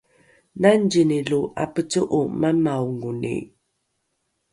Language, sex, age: Rukai, female, 40-49